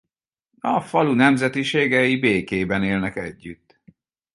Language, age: Hungarian, 40-49